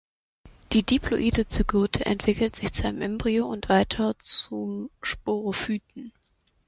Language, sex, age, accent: German, female, 19-29, Deutschland Deutsch